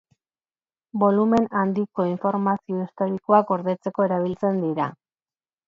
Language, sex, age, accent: Basque, female, 40-49, Erdialdekoa edo Nafarra (Gipuzkoa, Nafarroa)